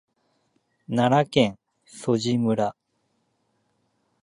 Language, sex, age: Japanese, male, 30-39